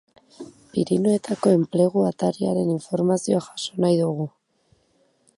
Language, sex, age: Basque, female, 19-29